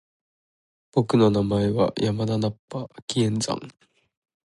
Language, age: Japanese, 19-29